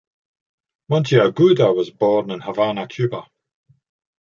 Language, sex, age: English, male, 60-69